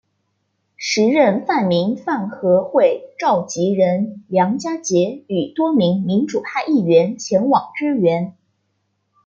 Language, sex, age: Chinese, female, 19-29